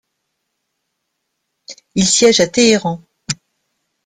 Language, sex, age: French, female, 50-59